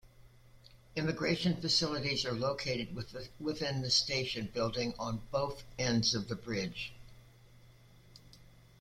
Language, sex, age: English, female, 70-79